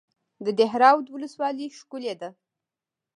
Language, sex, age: Pashto, female, 19-29